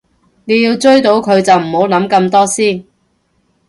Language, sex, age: Cantonese, female, 30-39